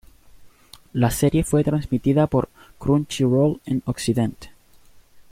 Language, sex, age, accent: Spanish, male, 19-29, Chileno: Chile, Cuyo